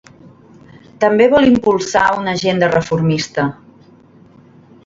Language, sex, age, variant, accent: Catalan, female, 40-49, Central, central